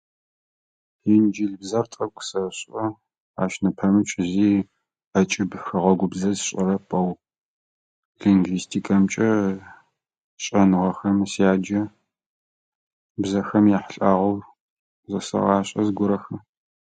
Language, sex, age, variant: Adyghe, male, 30-39, Адыгабзэ (Кирил, пстэумэ зэдыряе)